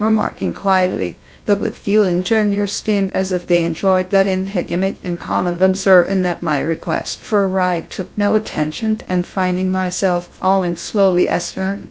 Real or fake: fake